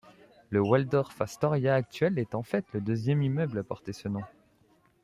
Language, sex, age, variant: French, male, 30-39, Français de métropole